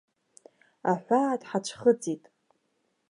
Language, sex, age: Abkhazian, female, 30-39